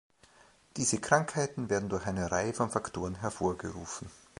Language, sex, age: German, male, 40-49